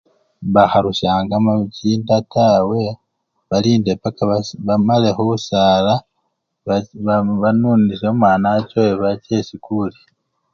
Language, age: Luyia, 40-49